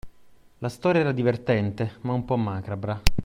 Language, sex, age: Italian, male, 19-29